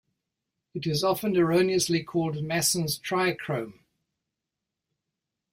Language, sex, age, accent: English, male, 70-79, New Zealand English